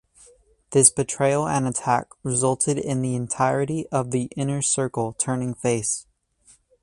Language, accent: English, United States English